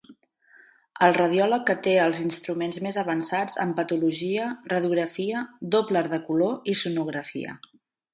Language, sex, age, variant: Catalan, female, 30-39, Central